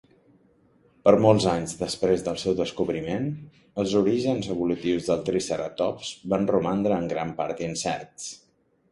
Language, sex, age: Catalan, male, 50-59